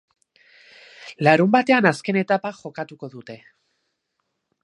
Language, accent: Basque, Erdialdekoa edo Nafarra (Gipuzkoa, Nafarroa)